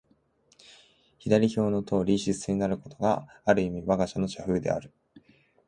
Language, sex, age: Japanese, male, 19-29